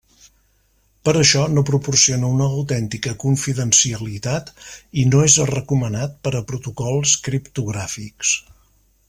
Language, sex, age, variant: Catalan, male, 50-59, Central